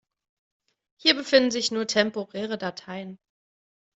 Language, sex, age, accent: German, female, 30-39, Deutschland Deutsch